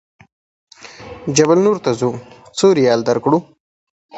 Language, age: Pashto, 19-29